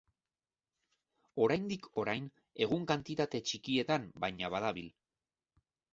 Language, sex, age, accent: Basque, male, 40-49, Mendebalekoa (Araba, Bizkaia, Gipuzkoako mendebaleko herri batzuk)